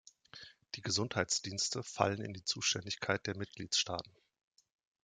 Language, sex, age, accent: German, male, 30-39, Deutschland Deutsch